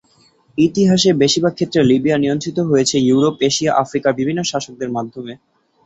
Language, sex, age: Bengali, male, 19-29